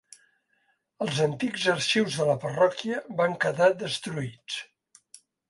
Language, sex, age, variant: Catalan, male, 70-79, Central